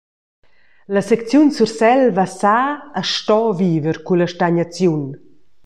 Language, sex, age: Romansh, female, 40-49